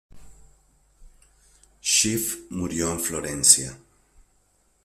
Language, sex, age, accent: Spanish, male, 40-49, Caribe: Cuba, Venezuela, Puerto Rico, República Dominicana, Panamá, Colombia caribeña, México caribeño, Costa del golfo de México